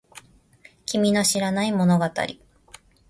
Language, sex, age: Japanese, female, 30-39